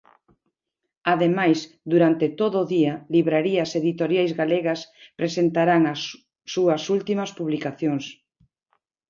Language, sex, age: Galician, female, 60-69